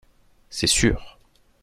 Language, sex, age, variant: French, male, 19-29, Français de métropole